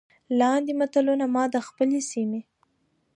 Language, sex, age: Pashto, female, 19-29